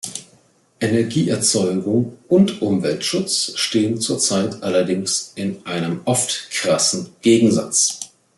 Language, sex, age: German, male, 40-49